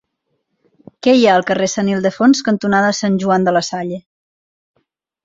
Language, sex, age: Catalan, female, 40-49